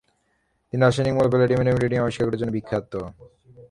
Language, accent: Bengali, প্রমিত; চলিত